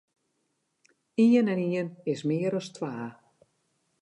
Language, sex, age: Western Frisian, female, 60-69